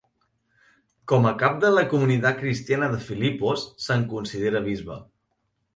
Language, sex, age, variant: Catalan, male, 19-29, Central